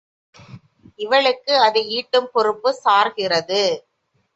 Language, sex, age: Tamil, female, 40-49